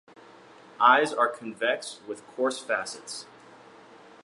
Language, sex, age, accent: English, male, 19-29, United States English